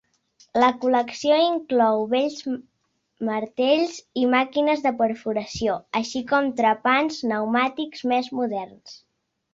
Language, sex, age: Catalan, female, 60-69